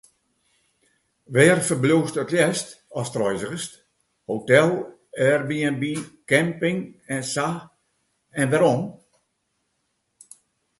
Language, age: Western Frisian, 70-79